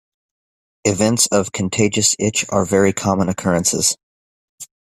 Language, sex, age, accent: English, male, 19-29, United States English